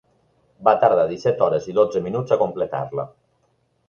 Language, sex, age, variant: Catalan, male, 50-59, Balear